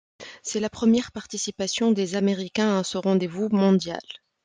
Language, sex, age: French, female, 19-29